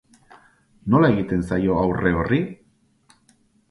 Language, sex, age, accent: Basque, male, 40-49, Erdialdekoa edo Nafarra (Gipuzkoa, Nafarroa)